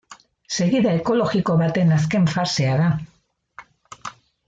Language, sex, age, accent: Basque, female, 60-69, Erdialdekoa edo Nafarra (Gipuzkoa, Nafarroa)